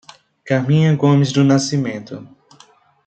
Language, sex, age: Portuguese, male, 30-39